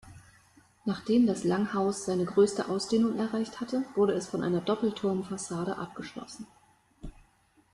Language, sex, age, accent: German, female, 19-29, Deutschland Deutsch